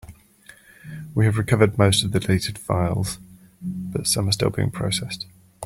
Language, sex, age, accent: English, male, 40-49, England English